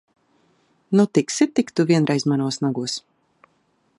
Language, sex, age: Latvian, female, 30-39